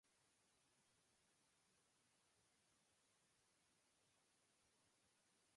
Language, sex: English, female